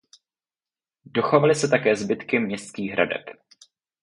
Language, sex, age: Czech, male, under 19